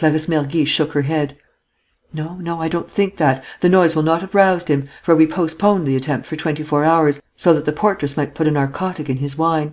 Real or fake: real